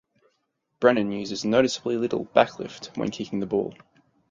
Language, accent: English, Australian English